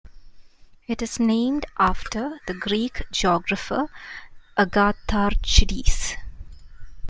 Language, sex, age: English, female, 30-39